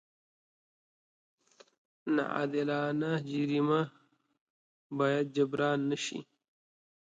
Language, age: Pashto, 30-39